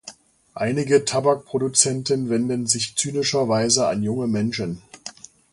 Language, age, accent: German, 50-59, Deutschland Deutsch